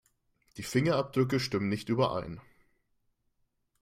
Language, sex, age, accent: German, male, 19-29, Deutschland Deutsch